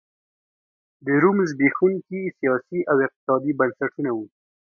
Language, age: Pashto, 19-29